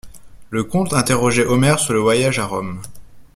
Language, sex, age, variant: French, male, 19-29, Français de métropole